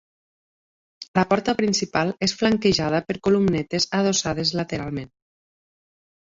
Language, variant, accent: Catalan, Septentrional, Ebrenc; occidental